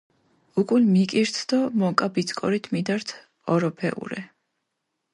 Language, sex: Mingrelian, female